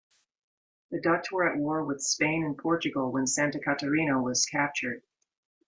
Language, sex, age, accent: English, female, 50-59, United States English